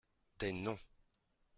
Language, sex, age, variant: French, male, 40-49, Français de métropole